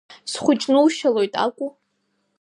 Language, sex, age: Abkhazian, female, under 19